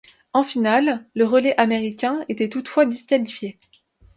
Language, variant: French, Français de métropole